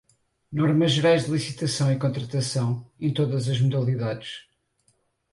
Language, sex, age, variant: Portuguese, male, 30-39, Portuguese (Portugal)